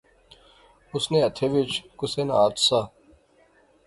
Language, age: Pahari-Potwari, 40-49